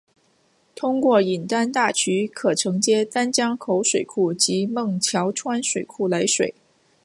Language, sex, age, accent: Chinese, female, 30-39, 出生地：广东省